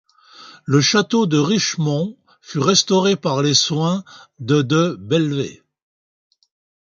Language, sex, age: French, male, 60-69